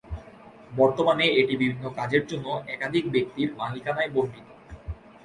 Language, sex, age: Bengali, male, 19-29